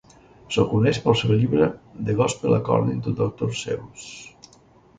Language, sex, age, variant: Catalan, male, 60-69, Central